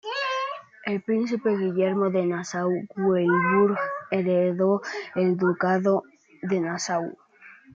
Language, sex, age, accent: Spanish, male, under 19, España: Norte peninsular (Asturias, Castilla y León, Cantabria, País Vasco, Navarra, Aragón, La Rioja, Guadalajara, Cuenca)